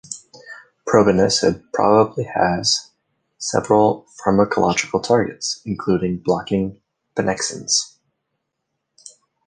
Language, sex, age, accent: English, male, 30-39, United States English